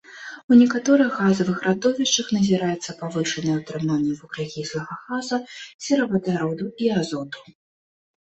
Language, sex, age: Belarusian, female, 19-29